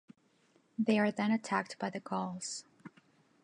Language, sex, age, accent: English, female, 19-29, United States English